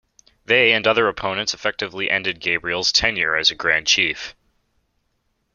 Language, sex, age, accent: English, male, under 19, United States English